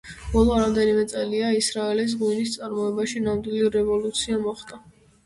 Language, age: Georgian, under 19